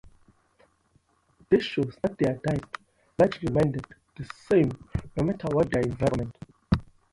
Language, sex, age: English, male, 19-29